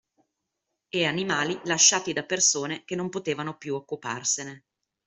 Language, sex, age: Italian, female, 30-39